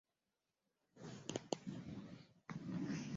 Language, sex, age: Swahili, male, 30-39